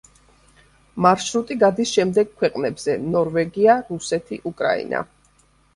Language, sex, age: Georgian, female, 50-59